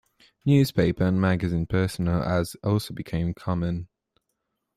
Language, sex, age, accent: English, male, under 19, England English